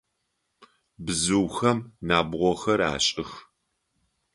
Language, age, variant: Adyghe, 60-69, Адыгабзэ (Кирил, пстэумэ зэдыряе)